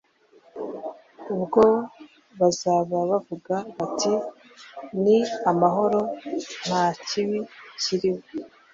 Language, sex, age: Kinyarwanda, female, 30-39